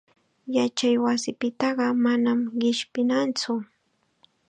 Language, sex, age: Chiquián Ancash Quechua, female, 19-29